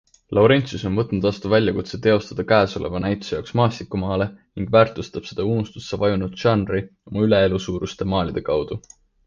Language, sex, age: Estonian, male, 19-29